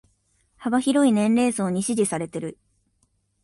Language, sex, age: Japanese, female, 19-29